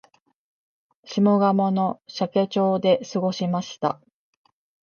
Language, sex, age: Japanese, female, 50-59